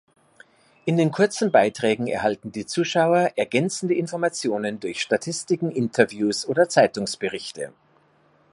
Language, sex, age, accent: German, male, 60-69, Österreichisches Deutsch